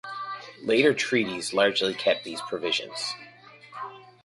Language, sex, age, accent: English, male, 40-49, Canadian English